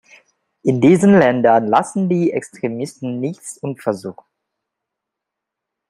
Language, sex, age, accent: German, male, 30-39, Deutschland Deutsch